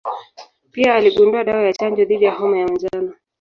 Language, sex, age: Swahili, female, 19-29